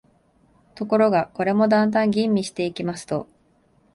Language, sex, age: Japanese, female, 19-29